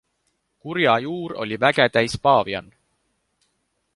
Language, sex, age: Estonian, male, 19-29